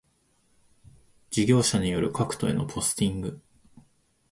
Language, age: Japanese, 19-29